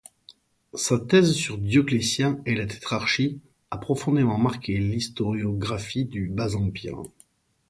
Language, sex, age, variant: French, male, 50-59, Français de métropole